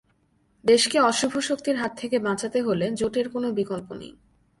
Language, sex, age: Bengali, female, 19-29